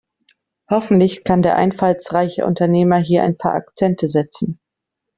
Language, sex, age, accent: German, female, 30-39, Deutschland Deutsch